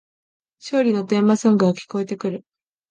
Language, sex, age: Japanese, female, 19-29